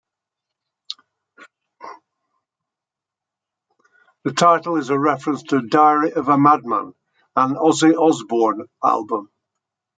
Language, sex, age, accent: English, male, 70-79, England English